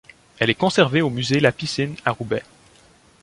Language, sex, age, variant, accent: French, male, 19-29, Français d'Amérique du Nord, Français du Canada